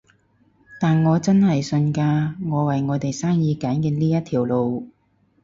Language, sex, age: Cantonese, female, 30-39